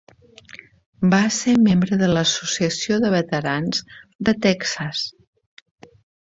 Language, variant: Catalan, Septentrional